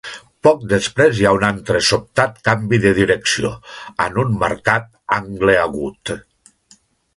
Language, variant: Catalan, Nord-Occidental